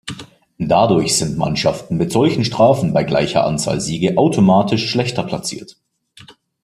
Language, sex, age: German, male, 19-29